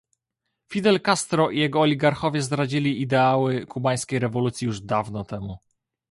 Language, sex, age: Polish, male, 19-29